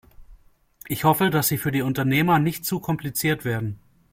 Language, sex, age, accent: German, male, 19-29, Deutschland Deutsch